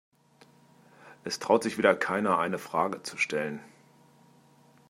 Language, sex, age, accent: German, male, 30-39, Deutschland Deutsch